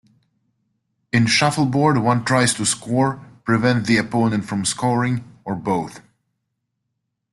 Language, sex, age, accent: English, male, 30-39, United States English